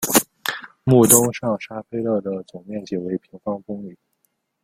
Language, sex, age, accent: Chinese, male, 19-29, 出生地：河南省